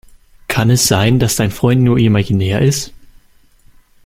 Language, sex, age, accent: German, male, 19-29, Deutschland Deutsch